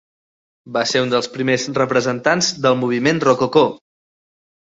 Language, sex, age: Catalan, male, 30-39